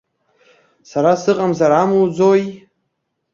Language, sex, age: Abkhazian, male, under 19